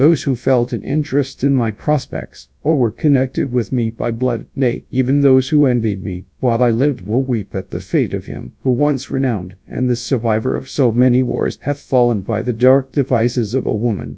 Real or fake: fake